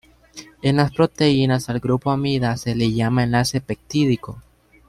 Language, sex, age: Spanish, male, 19-29